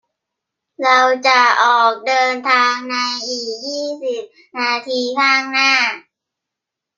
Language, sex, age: Thai, male, 40-49